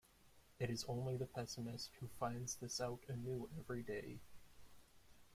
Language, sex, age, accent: English, male, 19-29, United States English